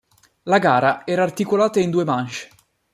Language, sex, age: Italian, male, 19-29